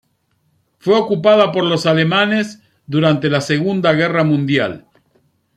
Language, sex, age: Spanish, male, 50-59